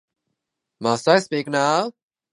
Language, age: English, 19-29